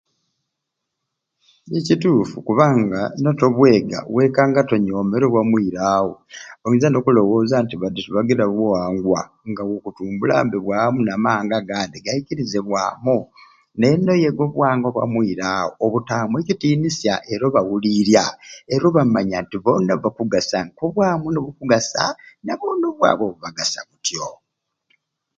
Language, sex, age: Ruuli, male, 70-79